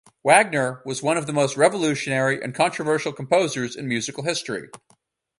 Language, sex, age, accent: English, male, 30-39, United States English